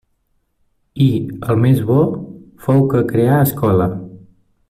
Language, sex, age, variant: Catalan, male, 19-29, Nord-Occidental